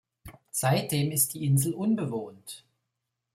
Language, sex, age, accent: German, male, 30-39, Deutschland Deutsch